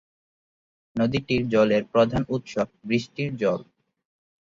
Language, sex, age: Bengali, male, 19-29